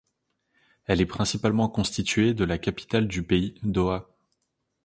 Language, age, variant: French, 19-29, Français de métropole